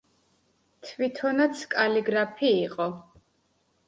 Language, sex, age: Georgian, female, 19-29